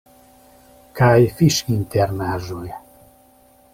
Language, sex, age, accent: Esperanto, male, 50-59, Internacia